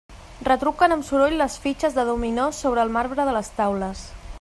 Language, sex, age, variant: Catalan, female, 19-29, Central